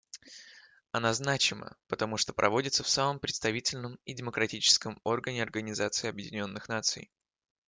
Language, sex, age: Russian, male, 19-29